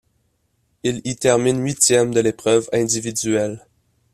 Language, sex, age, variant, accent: French, male, 19-29, Français d'Amérique du Nord, Français du Canada